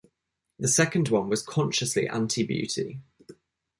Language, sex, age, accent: English, male, 19-29, England English